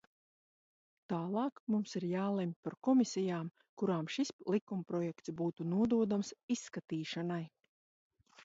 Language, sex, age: Latvian, female, 40-49